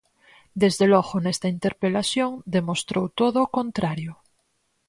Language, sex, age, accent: Galician, female, 30-39, Atlántico (seseo e gheada)